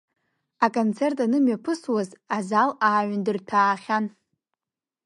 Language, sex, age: Abkhazian, female, under 19